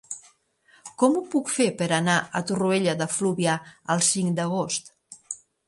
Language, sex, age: Catalan, female, 60-69